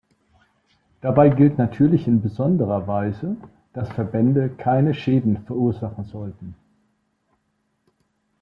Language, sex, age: German, male, 50-59